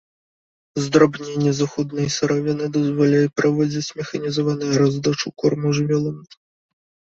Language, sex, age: Belarusian, male, 19-29